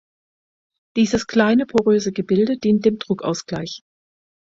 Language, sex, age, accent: German, female, 50-59, Deutschland Deutsch